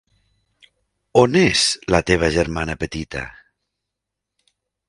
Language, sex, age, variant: Catalan, male, 30-39, Nord-Occidental